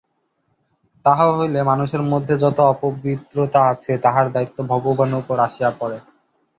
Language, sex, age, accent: Bengali, male, under 19, শুদ্ধ